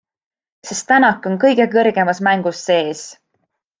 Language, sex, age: Estonian, female, 19-29